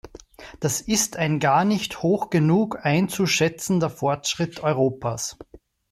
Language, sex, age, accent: German, male, 30-39, Österreichisches Deutsch